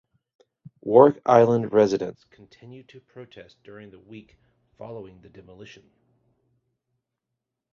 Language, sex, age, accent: English, male, 40-49, United States English